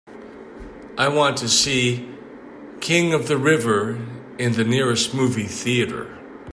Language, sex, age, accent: English, male, 40-49, United States English